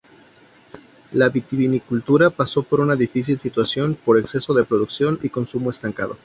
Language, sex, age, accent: Spanish, male, 30-39, México